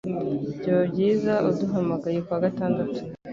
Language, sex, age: Kinyarwanda, female, under 19